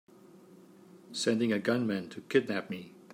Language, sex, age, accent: English, male, 60-69, Canadian English